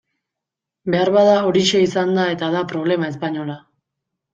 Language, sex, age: Basque, female, 19-29